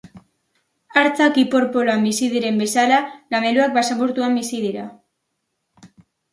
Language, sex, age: Basque, female, under 19